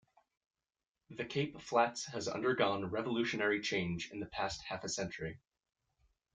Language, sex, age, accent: English, male, 19-29, United States English